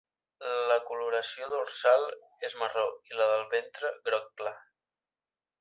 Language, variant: Catalan, Central